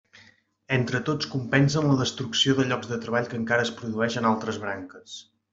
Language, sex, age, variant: Catalan, male, 30-39, Central